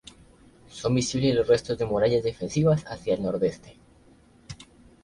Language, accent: Spanish, Andino-Pacífico: Colombia, Perú, Ecuador, oeste de Bolivia y Venezuela andina